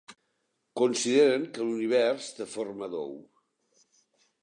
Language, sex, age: Catalan, male, 60-69